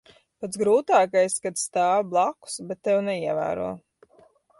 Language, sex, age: Latvian, female, 40-49